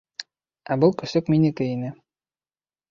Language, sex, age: Bashkir, male, 19-29